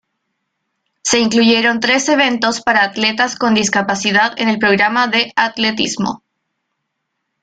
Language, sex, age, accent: Spanish, female, 19-29, Chileno: Chile, Cuyo